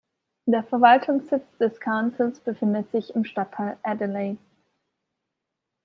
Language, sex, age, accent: German, female, 19-29, Deutschland Deutsch